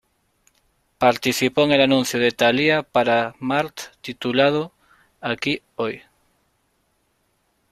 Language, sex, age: Spanish, male, 30-39